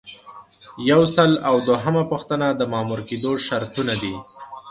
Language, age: Pashto, 19-29